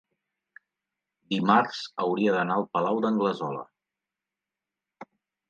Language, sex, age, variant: Catalan, male, 40-49, Central